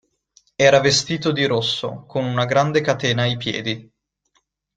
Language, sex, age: Italian, male, 19-29